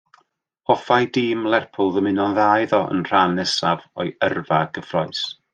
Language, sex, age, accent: Welsh, male, 40-49, Y Deyrnas Unedig Cymraeg